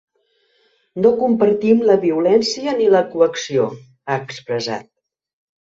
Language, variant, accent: Catalan, Central, central